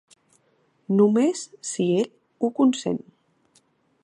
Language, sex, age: Catalan, female, 40-49